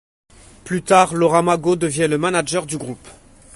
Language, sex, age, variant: French, male, 40-49, Français de métropole